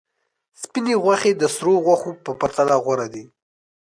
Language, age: Pashto, 19-29